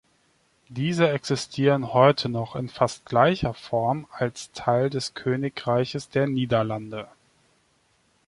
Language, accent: German, Deutschland Deutsch